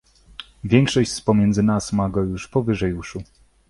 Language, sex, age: Polish, male, 19-29